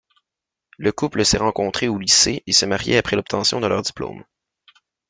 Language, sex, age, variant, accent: French, male, 19-29, Français d'Amérique du Nord, Français du Canada